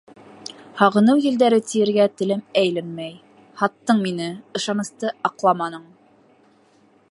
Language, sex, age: Bashkir, female, 19-29